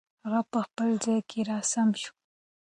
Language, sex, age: Pashto, female, 19-29